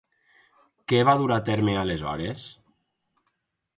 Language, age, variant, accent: Catalan, 30-39, Valencià meridional, valencià